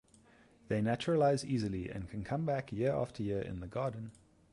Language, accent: English, Southern African (South Africa, Zimbabwe, Namibia)